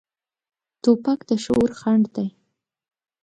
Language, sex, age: Pashto, female, 19-29